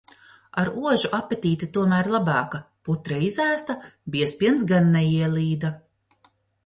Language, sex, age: Latvian, female, 40-49